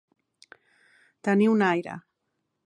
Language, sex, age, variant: Catalan, female, 40-49, Central